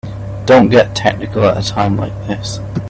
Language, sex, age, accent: English, male, 19-29, England English